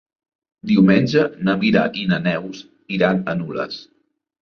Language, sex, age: Catalan, male, 19-29